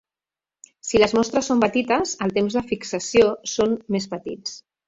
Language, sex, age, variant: Catalan, female, 50-59, Central